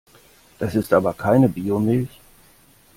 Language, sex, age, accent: German, male, 30-39, Deutschland Deutsch